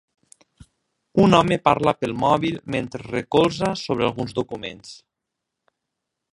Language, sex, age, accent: Catalan, male, 30-39, valencià